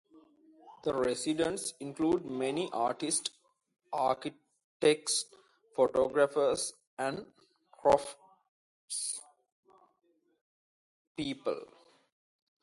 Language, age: English, 19-29